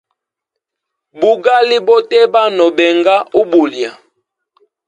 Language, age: Hemba, 19-29